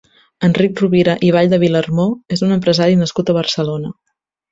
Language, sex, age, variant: Catalan, female, 19-29, Central